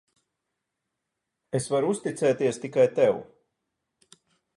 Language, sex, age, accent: Latvian, male, 40-49, Rigas